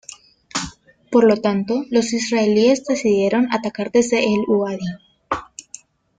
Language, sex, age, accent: Spanish, female, 19-29, Andino-Pacífico: Colombia, Perú, Ecuador, oeste de Bolivia y Venezuela andina